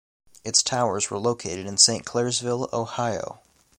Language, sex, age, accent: English, male, under 19, United States English